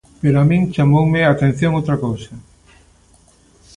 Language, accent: Galician, Normativo (estándar)